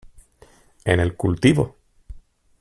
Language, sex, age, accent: Spanish, male, 30-39, España: Centro-Sur peninsular (Madrid, Toledo, Castilla-La Mancha)